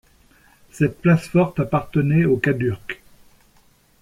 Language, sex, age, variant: French, male, 60-69, Français de métropole